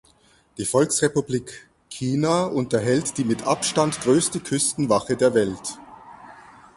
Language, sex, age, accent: German, male, 50-59, Deutschland Deutsch